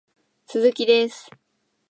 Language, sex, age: Japanese, female, 19-29